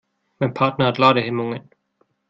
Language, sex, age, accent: German, male, 30-39, Deutschland Deutsch